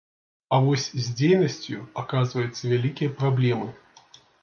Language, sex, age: Belarusian, male, 30-39